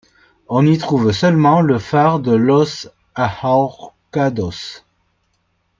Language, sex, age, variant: French, male, 40-49, Français de métropole